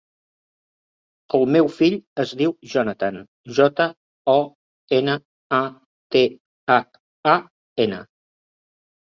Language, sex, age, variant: Catalan, male, 60-69, Central